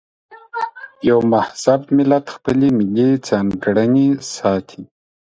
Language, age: Pashto, 30-39